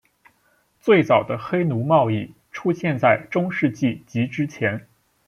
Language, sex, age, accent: Chinese, male, 19-29, 出生地：山东省